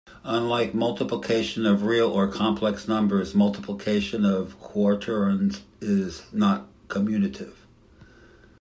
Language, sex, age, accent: English, male, 60-69, United States English